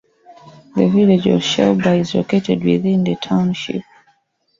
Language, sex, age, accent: English, female, 30-39, England English